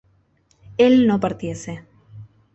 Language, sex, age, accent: Spanish, female, 19-29, Rioplatense: Argentina, Uruguay, este de Bolivia, Paraguay